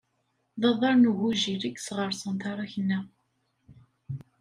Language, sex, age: Kabyle, female, 30-39